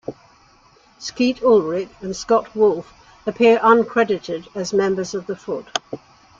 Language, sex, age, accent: English, female, 70-79, England English